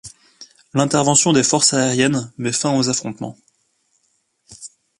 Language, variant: French, Français de métropole